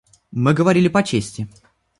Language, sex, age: Russian, male, under 19